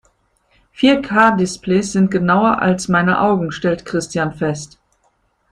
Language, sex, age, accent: German, female, 50-59, Deutschland Deutsch